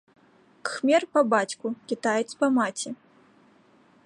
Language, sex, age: Belarusian, female, 19-29